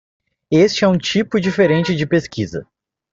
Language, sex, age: Portuguese, male, 19-29